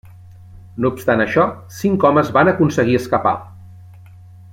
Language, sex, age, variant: Catalan, male, 40-49, Central